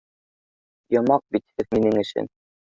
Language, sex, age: Bashkir, male, under 19